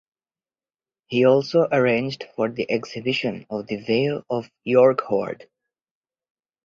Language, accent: English, India and South Asia (India, Pakistan, Sri Lanka)